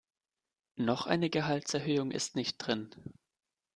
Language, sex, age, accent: German, male, 19-29, Deutschland Deutsch